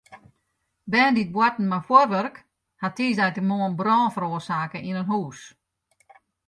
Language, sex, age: Western Frisian, female, 60-69